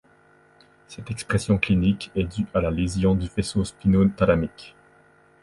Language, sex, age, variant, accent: French, male, 19-29, Français d'Amérique du Nord, Français du Canada